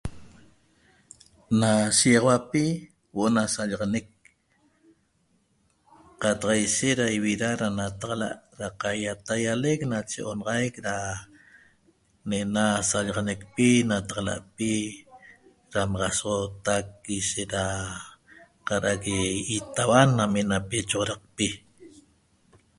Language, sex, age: Toba, female, 50-59